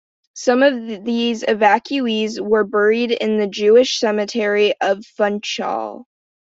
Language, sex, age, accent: English, female, under 19, United States English